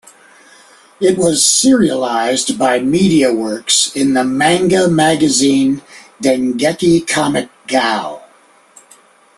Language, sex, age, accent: English, male, 50-59, United States English